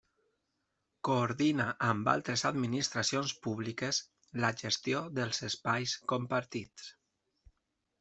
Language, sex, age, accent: Catalan, male, 30-39, valencià